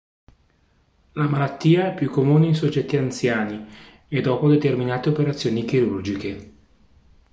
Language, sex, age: Italian, male, 50-59